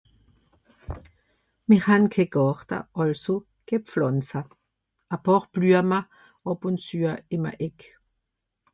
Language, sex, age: Swiss German, female, 60-69